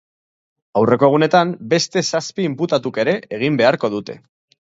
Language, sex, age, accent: Basque, male, 30-39, Mendebalekoa (Araba, Bizkaia, Gipuzkoako mendebaleko herri batzuk)